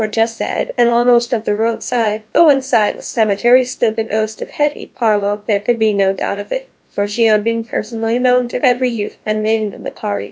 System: TTS, GlowTTS